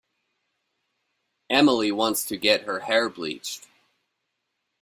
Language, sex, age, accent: English, male, 30-39, United States English